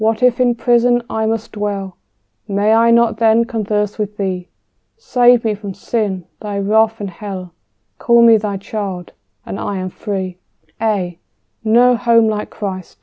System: none